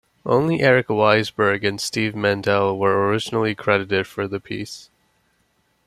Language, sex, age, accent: English, male, 19-29, United States English